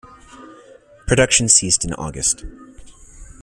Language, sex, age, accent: English, male, 30-39, United States English